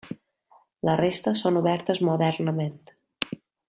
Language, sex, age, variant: Catalan, female, 19-29, Balear